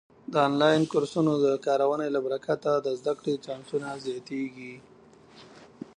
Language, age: Pashto, 30-39